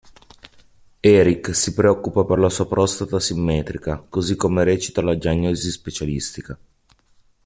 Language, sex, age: Italian, male, 40-49